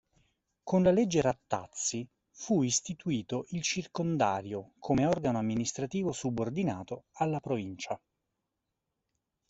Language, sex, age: Italian, male, 40-49